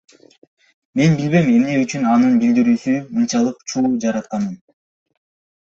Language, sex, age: Kyrgyz, male, under 19